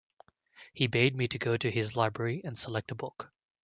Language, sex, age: English, male, 19-29